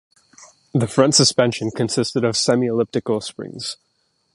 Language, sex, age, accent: English, male, under 19, United States English